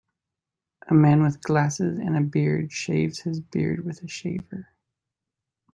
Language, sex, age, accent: English, male, 30-39, United States English